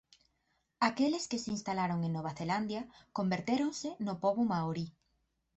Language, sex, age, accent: Galician, female, 19-29, Oriental (común en zona oriental); Normativo (estándar)